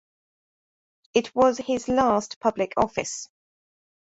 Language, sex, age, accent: English, female, 30-39, England English